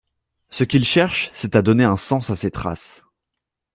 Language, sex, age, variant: French, male, under 19, Français de métropole